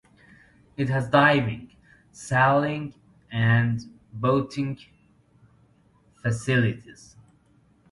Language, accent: English, United States English